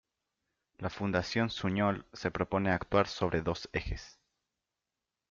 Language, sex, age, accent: Spanish, male, 19-29, Rioplatense: Argentina, Uruguay, este de Bolivia, Paraguay